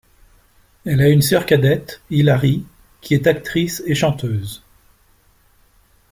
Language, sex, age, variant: French, male, 60-69, Français de métropole